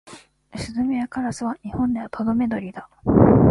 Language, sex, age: Japanese, female, 19-29